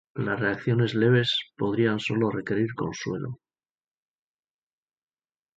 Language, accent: Spanish, España: Norte peninsular (Asturias, Castilla y León, Cantabria, País Vasco, Navarra, Aragón, La Rioja, Guadalajara, Cuenca)